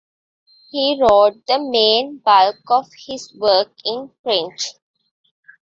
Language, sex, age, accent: English, female, 19-29, India and South Asia (India, Pakistan, Sri Lanka)